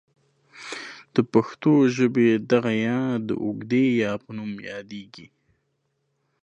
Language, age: Pashto, 19-29